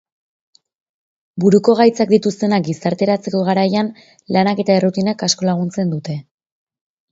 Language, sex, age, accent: Basque, female, 19-29, Erdialdekoa edo Nafarra (Gipuzkoa, Nafarroa)